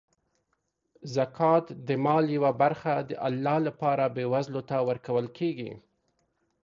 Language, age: Pashto, 30-39